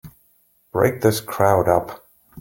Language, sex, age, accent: English, male, 40-49, United States English